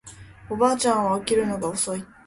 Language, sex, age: Japanese, female, under 19